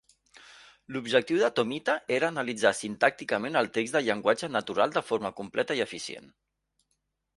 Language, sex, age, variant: Catalan, male, 40-49, Central